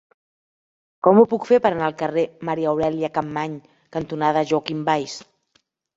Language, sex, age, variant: Catalan, female, 40-49, Central